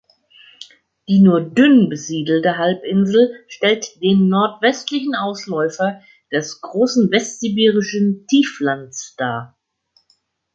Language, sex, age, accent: German, female, 60-69, Deutschland Deutsch